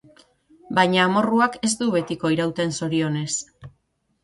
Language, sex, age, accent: Basque, female, 40-49, Mendebalekoa (Araba, Bizkaia, Gipuzkoako mendebaleko herri batzuk)